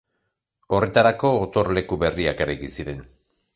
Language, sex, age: Basque, male, 50-59